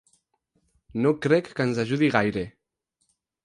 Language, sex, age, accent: Catalan, male, 19-29, aprenent (recent, des del castellà)